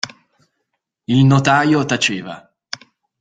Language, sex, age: Italian, male, 30-39